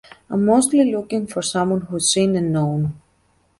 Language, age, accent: English, 30-39, United States English